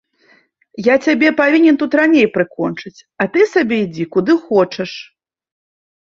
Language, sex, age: Belarusian, female, 30-39